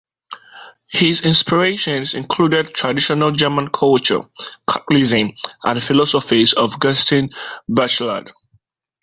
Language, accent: English, United States English